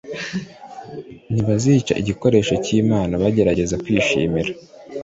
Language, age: Kinyarwanda, 19-29